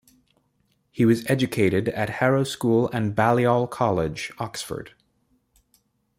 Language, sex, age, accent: English, male, 19-29, United States English